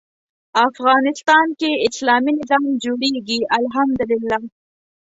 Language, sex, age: Pashto, female, 19-29